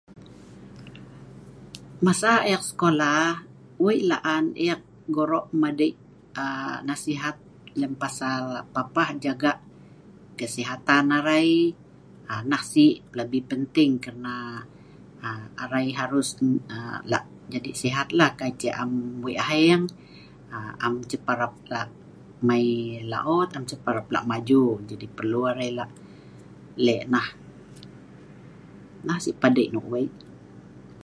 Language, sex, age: Sa'ban, female, 50-59